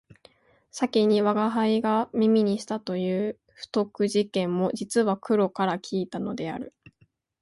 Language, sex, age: Japanese, female, 19-29